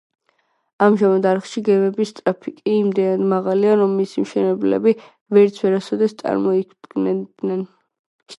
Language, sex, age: Georgian, female, 19-29